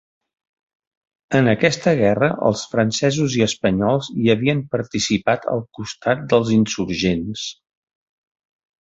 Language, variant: Catalan, Central